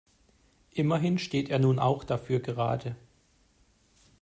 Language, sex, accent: German, male, Deutschland Deutsch